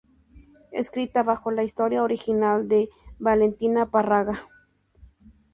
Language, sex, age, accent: Spanish, female, 19-29, México